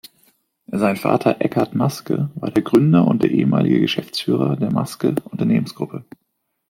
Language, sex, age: German, male, 19-29